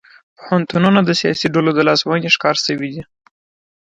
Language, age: Pashto, 19-29